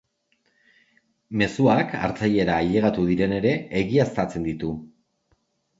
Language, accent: Basque, Erdialdekoa edo Nafarra (Gipuzkoa, Nafarroa)